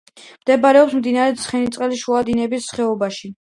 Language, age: Georgian, under 19